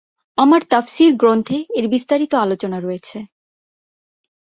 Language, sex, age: Bengali, female, 30-39